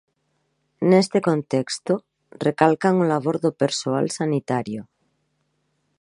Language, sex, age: Galician, female, 40-49